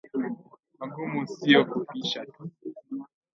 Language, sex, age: Swahili, male, 19-29